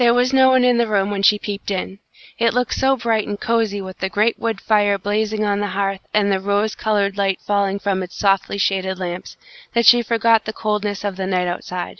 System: none